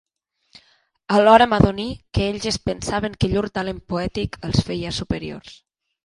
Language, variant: Catalan, Nord-Occidental